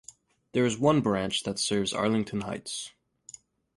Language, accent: English, United States English